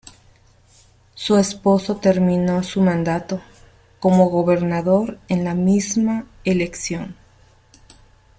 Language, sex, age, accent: Spanish, female, 30-39, México